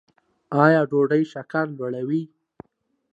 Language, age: Pashto, 19-29